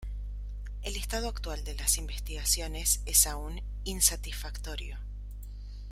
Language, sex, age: Spanish, female, 19-29